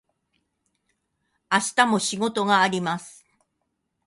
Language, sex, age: Japanese, female, 60-69